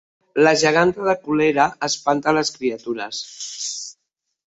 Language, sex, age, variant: Catalan, female, 50-59, Septentrional